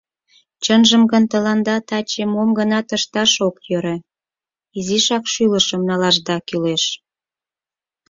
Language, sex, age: Mari, female, 40-49